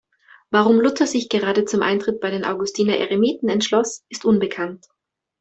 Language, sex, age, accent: German, female, 19-29, Österreichisches Deutsch